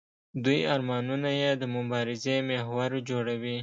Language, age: Pashto, 19-29